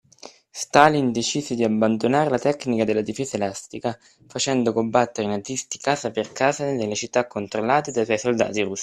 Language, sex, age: Italian, male, 19-29